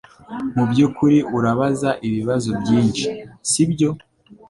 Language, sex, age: Kinyarwanda, male, 19-29